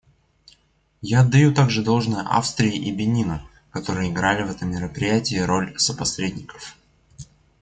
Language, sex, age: Russian, male, under 19